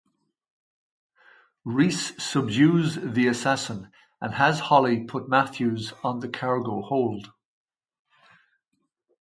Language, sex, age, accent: English, male, 50-59, Irish English